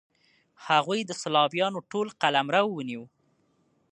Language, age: Pashto, 30-39